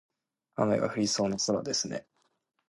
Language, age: Japanese, 19-29